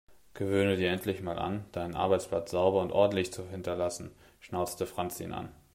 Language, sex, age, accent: German, male, 30-39, Deutschland Deutsch